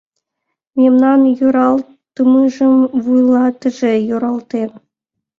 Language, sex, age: Mari, female, under 19